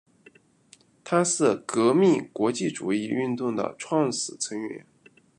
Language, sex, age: Chinese, male, 30-39